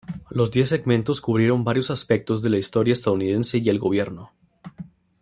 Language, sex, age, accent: Spanish, male, 19-29, México